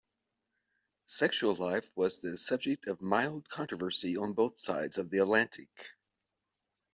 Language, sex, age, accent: English, male, 40-49, United States English